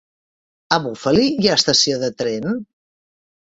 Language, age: Catalan, 60-69